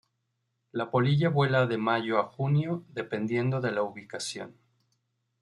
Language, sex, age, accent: Spanish, male, 30-39, México